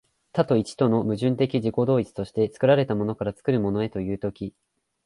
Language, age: Japanese, 19-29